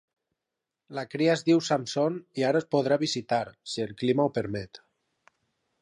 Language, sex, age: Catalan, male, 30-39